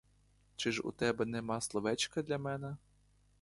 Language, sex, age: Ukrainian, male, 19-29